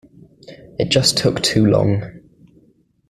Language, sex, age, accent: English, male, 19-29, England English